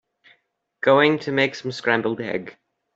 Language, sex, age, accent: English, male, under 19, United States English